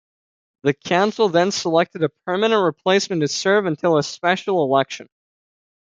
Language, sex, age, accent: English, male, under 19, Canadian English